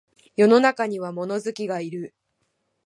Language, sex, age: Japanese, female, 19-29